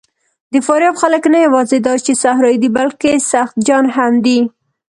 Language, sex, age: Pashto, female, 19-29